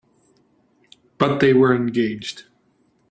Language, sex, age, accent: English, male, 19-29, Canadian English